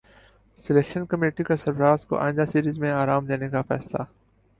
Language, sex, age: Urdu, male, 19-29